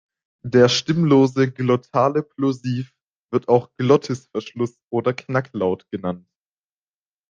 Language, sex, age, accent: German, male, under 19, Deutschland Deutsch